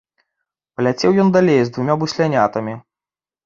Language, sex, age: Belarusian, male, 30-39